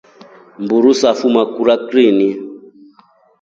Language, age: Rombo, 30-39